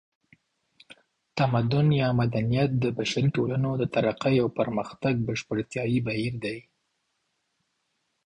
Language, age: Pashto, 30-39